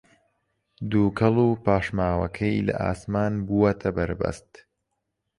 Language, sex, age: Central Kurdish, male, 19-29